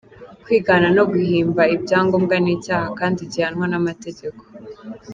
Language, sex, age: Kinyarwanda, female, 19-29